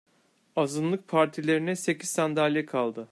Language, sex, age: Turkish, male, 30-39